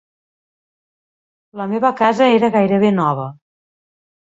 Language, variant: Catalan, Central